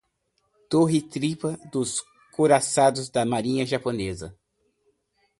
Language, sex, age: Portuguese, male, 50-59